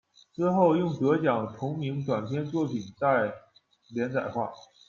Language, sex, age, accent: Chinese, male, 19-29, 出生地：辽宁省